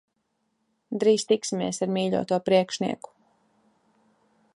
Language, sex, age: Latvian, female, 19-29